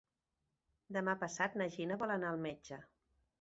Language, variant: Catalan, Central